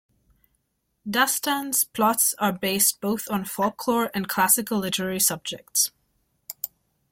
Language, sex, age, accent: English, female, 19-29, United States English